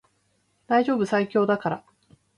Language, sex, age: Japanese, female, 50-59